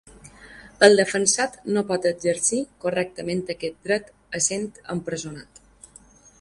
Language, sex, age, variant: Catalan, female, 19-29, Balear